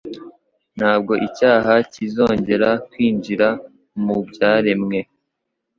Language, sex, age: Kinyarwanda, male, under 19